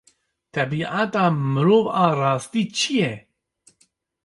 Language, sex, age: Kurdish, male, 30-39